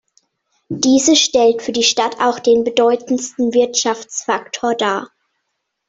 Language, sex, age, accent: German, female, 40-49, Deutschland Deutsch